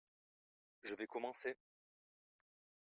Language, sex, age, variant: French, male, 30-39, Français de métropole